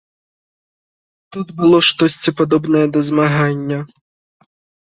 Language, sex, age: Belarusian, male, 19-29